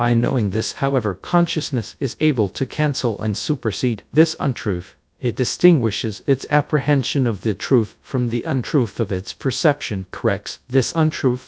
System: TTS, GradTTS